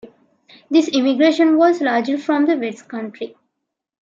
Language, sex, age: English, female, 19-29